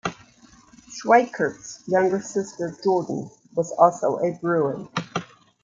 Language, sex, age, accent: English, female, 50-59, United States English